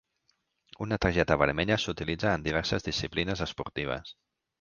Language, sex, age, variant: Catalan, male, 40-49, Central